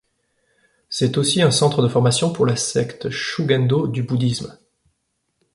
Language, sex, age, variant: French, male, 30-39, Français de métropole